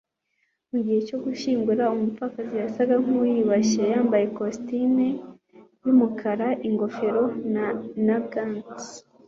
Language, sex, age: Kinyarwanda, female, 19-29